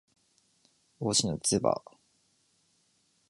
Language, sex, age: Japanese, male, 19-29